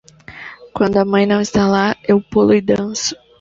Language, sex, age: Portuguese, female, 19-29